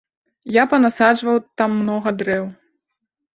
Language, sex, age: Belarusian, female, 30-39